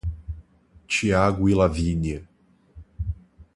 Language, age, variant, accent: Portuguese, 19-29, Portuguese (Brasil), Mineiro